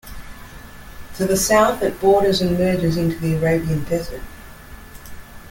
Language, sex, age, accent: English, female, 50-59, Australian English